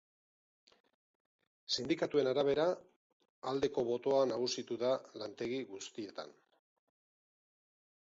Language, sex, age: Basque, male, 50-59